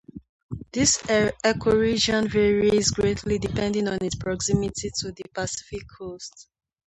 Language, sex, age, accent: English, female, 19-29, England English